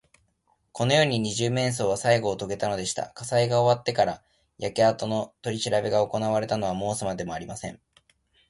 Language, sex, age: Japanese, male, 19-29